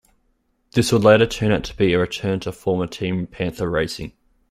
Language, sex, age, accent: English, male, 19-29, Australian English